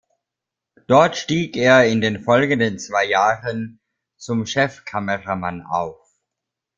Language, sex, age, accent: German, male, 30-39, Österreichisches Deutsch